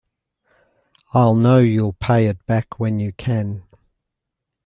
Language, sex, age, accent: English, male, 60-69, Australian English